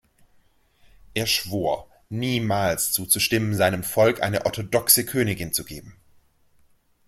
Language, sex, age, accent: German, male, 30-39, Deutschland Deutsch